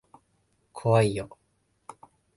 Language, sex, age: Japanese, male, 19-29